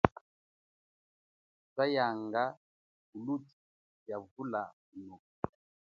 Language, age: Chokwe, 40-49